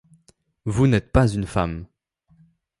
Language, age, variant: French, under 19, Français de métropole